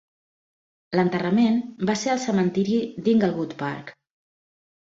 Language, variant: Catalan, Central